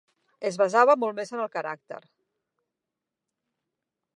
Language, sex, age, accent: Catalan, female, 40-49, central; nord-occidental